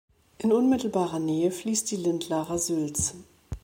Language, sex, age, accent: German, female, 40-49, Deutschland Deutsch